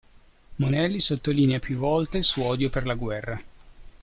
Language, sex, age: Italian, male, 40-49